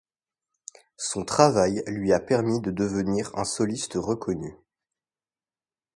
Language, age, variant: French, 19-29, Français de métropole